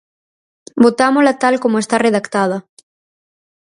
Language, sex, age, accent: Galician, female, under 19, Atlántico (seseo e gheada)